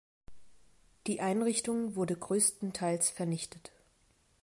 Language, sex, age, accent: German, female, 30-39, Deutschland Deutsch